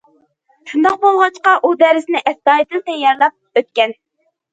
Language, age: Uyghur, under 19